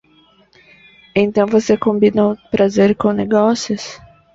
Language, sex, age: Portuguese, female, 19-29